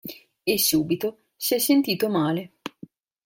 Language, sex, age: Italian, female, 19-29